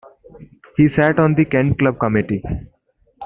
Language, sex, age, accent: English, male, 19-29, India and South Asia (India, Pakistan, Sri Lanka)